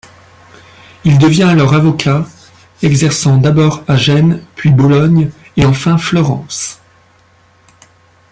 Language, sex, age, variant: French, male, 40-49, Français de métropole